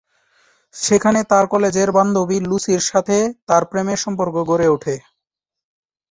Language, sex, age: Bengali, male, 19-29